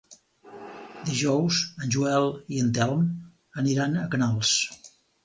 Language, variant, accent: Catalan, Central, central; Empordanès